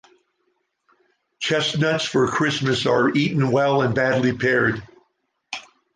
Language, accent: English, United States English